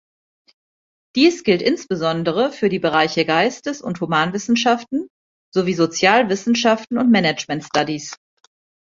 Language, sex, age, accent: German, female, 40-49, Deutschland Deutsch